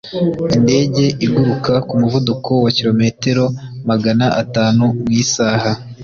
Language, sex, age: Kinyarwanda, male, 19-29